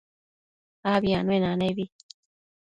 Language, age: Matsés, 19-29